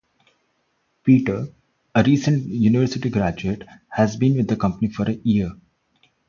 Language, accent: English, India and South Asia (India, Pakistan, Sri Lanka)